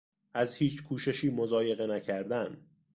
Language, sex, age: Persian, male, 30-39